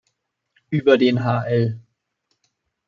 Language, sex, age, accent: German, male, 19-29, Deutschland Deutsch